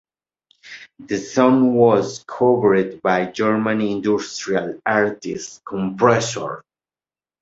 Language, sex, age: English, male, 30-39